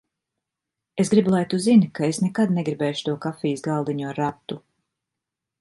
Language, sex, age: Latvian, female, 50-59